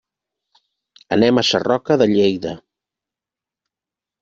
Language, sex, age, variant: Catalan, male, 50-59, Central